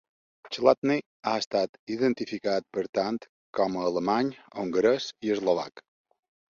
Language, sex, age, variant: Catalan, male, 50-59, Balear